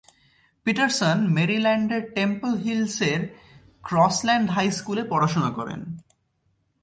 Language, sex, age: Bengali, male, 19-29